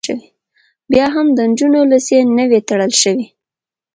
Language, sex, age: Pashto, female, 19-29